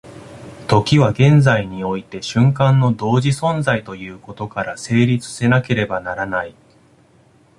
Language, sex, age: Japanese, male, 19-29